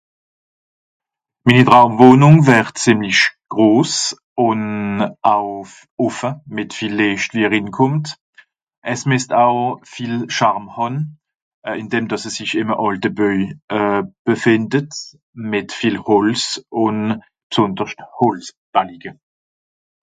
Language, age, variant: Swiss German, 40-49, Nordniederàlemmànisch (Rishoffe, Zàwere, Bùsswìller, Hawenau, Brüemt, Stroossbùri, Molse, Dàmbàch, Schlettstàtt, Pfàlzbùri usw.)